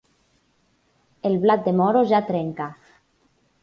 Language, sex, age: Catalan, female, 30-39